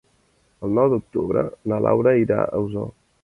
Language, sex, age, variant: Catalan, male, 19-29, Central